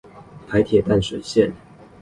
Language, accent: Chinese, 出生地：新北市